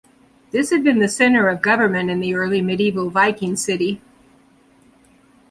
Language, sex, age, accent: English, female, 50-59, United States English